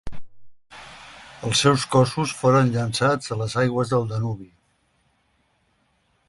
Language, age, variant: Catalan, 60-69, Central